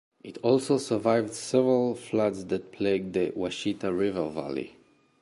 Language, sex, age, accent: English, male, 30-39, Canadian English